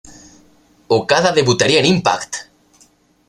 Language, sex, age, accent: Spanish, male, 19-29, España: Norte peninsular (Asturias, Castilla y León, Cantabria, País Vasco, Navarra, Aragón, La Rioja, Guadalajara, Cuenca)